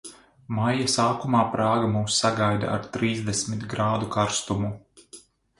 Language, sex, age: Latvian, male, 30-39